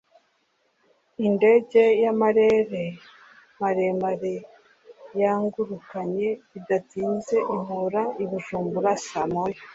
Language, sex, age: Kinyarwanda, female, 30-39